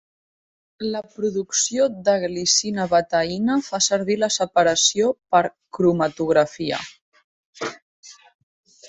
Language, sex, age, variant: Catalan, female, 30-39, Central